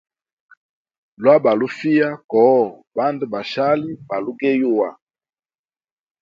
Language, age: Hemba, 40-49